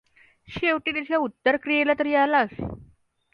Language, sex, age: Marathi, female, under 19